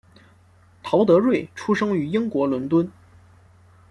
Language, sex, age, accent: Chinese, male, 19-29, 出生地：辽宁省